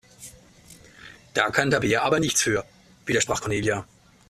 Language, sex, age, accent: German, male, 40-49, Deutschland Deutsch